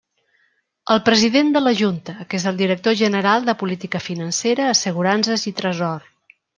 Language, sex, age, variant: Catalan, female, 50-59, Central